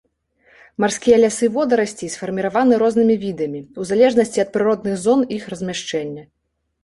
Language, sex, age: Belarusian, female, 30-39